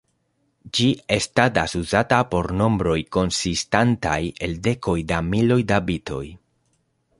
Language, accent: Esperanto, Internacia